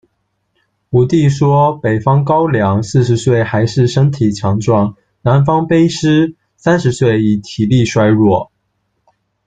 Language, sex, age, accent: Chinese, male, 19-29, 出生地：福建省